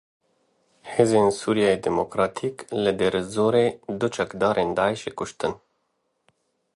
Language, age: Kurdish, 30-39